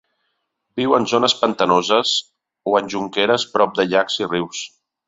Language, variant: Catalan, Central